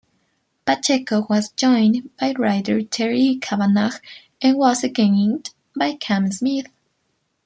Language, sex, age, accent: English, female, 19-29, United States English